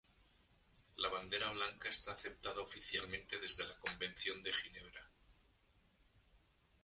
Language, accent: Spanish, España: Centro-Sur peninsular (Madrid, Toledo, Castilla-La Mancha)